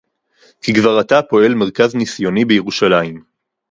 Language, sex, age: Hebrew, male, 19-29